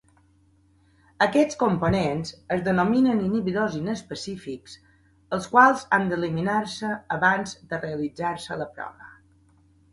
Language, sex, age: Catalan, female, 60-69